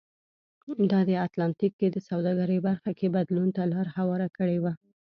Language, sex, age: Pashto, female, 19-29